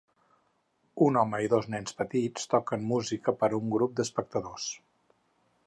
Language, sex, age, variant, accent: Catalan, male, 50-59, Central, central